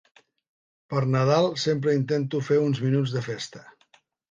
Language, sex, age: Catalan, male, 70-79